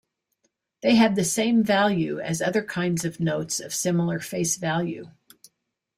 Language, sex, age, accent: English, female, 60-69, United States English